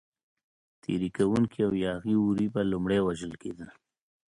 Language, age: Pashto, 30-39